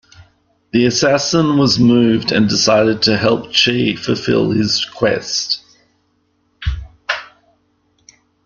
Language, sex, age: English, male, 40-49